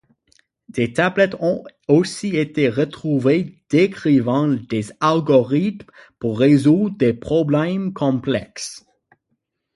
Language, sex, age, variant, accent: French, male, 19-29, Français d'Amérique du Nord, Français du Canada